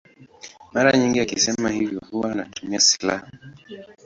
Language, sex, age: Swahili, female, 19-29